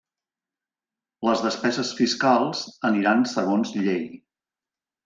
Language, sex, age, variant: Catalan, male, 50-59, Central